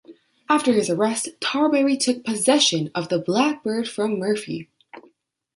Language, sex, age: English, female, 19-29